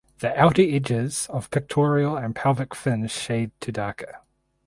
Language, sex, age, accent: English, male, 30-39, New Zealand English